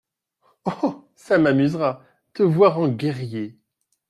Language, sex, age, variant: French, male, 40-49, Français de métropole